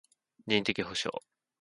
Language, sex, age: Japanese, male, 19-29